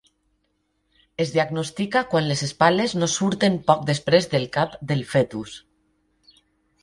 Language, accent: Catalan, valencià